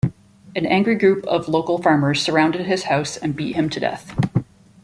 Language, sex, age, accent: English, female, 40-49, United States English